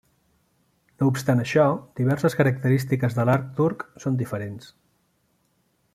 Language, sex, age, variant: Catalan, male, 40-49, Central